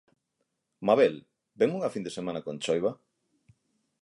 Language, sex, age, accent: Galician, male, 40-49, Normativo (estándar)